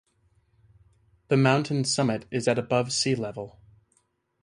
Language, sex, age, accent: English, male, 30-39, United States English